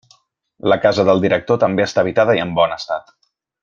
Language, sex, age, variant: Catalan, male, 19-29, Central